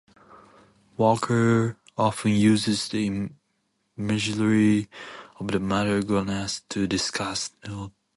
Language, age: English, 19-29